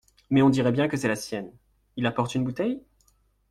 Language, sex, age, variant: French, male, 30-39, Français de métropole